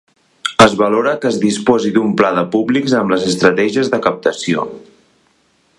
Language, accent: Catalan, aprenent (recent, des del castellà)